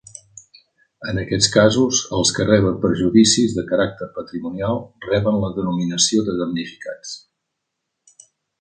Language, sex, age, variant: Catalan, male, 50-59, Septentrional